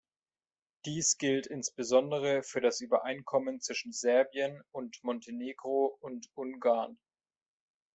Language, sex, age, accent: German, male, 30-39, Deutschland Deutsch